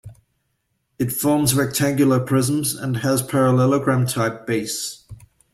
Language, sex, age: English, male, 40-49